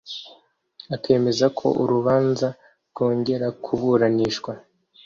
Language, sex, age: Kinyarwanda, male, 19-29